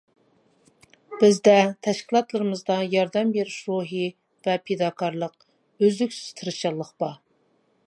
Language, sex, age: Uyghur, female, 40-49